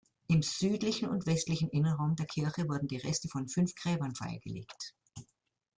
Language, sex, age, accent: German, female, 70-79, Deutschland Deutsch